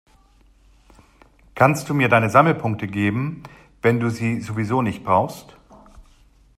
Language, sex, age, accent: German, male, 50-59, Deutschland Deutsch